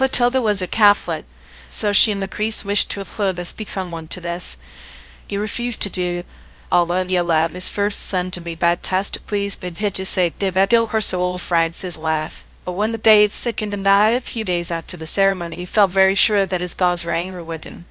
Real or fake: fake